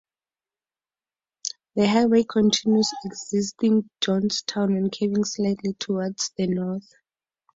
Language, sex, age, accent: English, female, 19-29, Southern African (South Africa, Zimbabwe, Namibia)